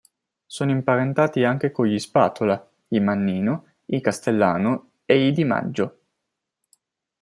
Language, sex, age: Italian, male, 19-29